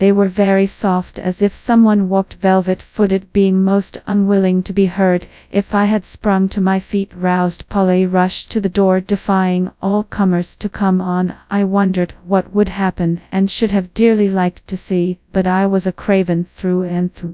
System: TTS, FastPitch